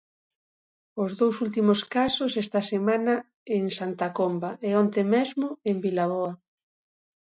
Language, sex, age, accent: Galician, female, 40-49, Oriental (común en zona oriental)